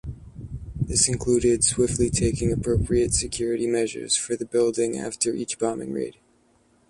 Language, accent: English, United States English